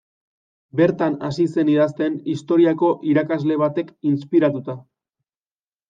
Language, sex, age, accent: Basque, male, 19-29, Erdialdekoa edo Nafarra (Gipuzkoa, Nafarroa)